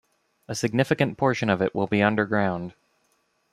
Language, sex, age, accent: English, male, 19-29, United States English